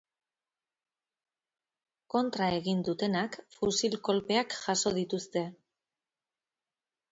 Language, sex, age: Basque, female, 40-49